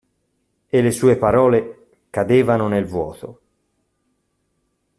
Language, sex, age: Italian, male, 40-49